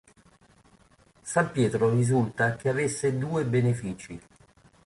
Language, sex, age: Italian, male, 50-59